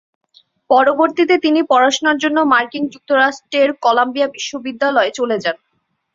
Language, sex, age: Bengali, male, 19-29